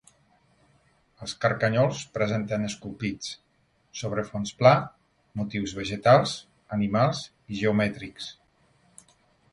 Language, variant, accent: Catalan, Nord-Occidental, nord-occidental